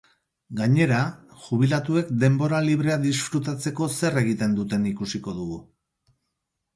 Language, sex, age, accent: Basque, male, 40-49, Mendebalekoa (Araba, Bizkaia, Gipuzkoako mendebaleko herri batzuk)